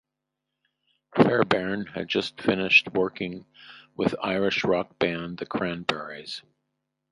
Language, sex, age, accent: English, male, 60-69, United States English